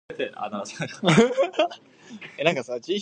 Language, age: English, 19-29